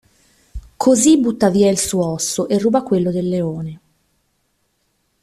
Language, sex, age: Italian, female, 19-29